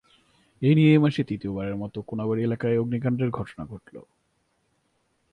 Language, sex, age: Bengali, male, 19-29